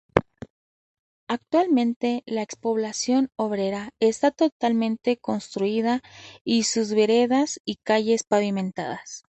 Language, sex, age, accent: Spanish, female, 30-39, México